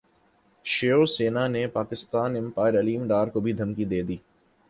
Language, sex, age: Urdu, male, 19-29